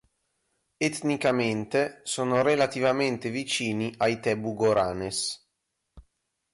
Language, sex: Italian, male